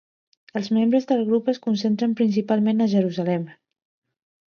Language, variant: Catalan, Central